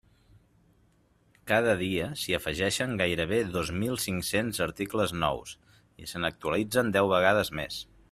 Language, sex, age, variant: Catalan, male, 30-39, Central